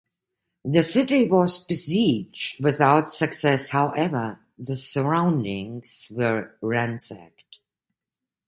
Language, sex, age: English, female, 50-59